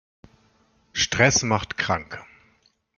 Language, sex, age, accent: German, male, 19-29, Deutschland Deutsch